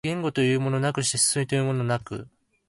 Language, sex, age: Japanese, male, 19-29